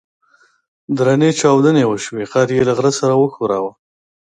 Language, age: Pashto, 30-39